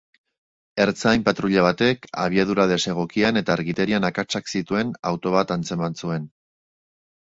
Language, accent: Basque, Erdialdekoa edo Nafarra (Gipuzkoa, Nafarroa)